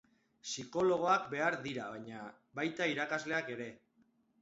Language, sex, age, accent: Basque, male, 30-39, Mendebalekoa (Araba, Bizkaia, Gipuzkoako mendebaleko herri batzuk)